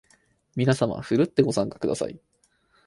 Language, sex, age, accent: Japanese, male, 19-29, 標準語